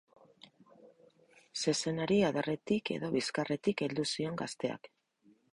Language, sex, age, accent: Basque, female, 40-49, Mendebalekoa (Araba, Bizkaia, Gipuzkoako mendebaleko herri batzuk)